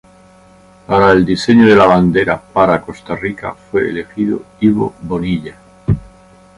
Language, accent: Spanish, España: Sur peninsular (Andalucia, Extremadura, Murcia)